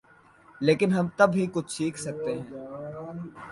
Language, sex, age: Urdu, male, 19-29